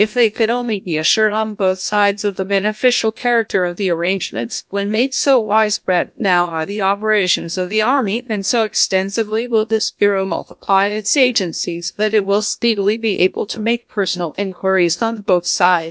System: TTS, GlowTTS